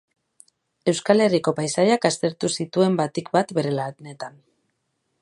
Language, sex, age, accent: Basque, female, 30-39, Mendebalekoa (Araba, Bizkaia, Gipuzkoako mendebaleko herri batzuk)